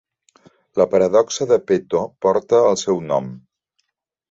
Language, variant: Catalan, Central